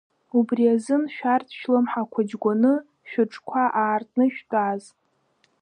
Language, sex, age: Abkhazian, female, under 19